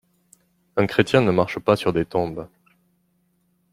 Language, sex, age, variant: French, male, 30-39, Français de métropole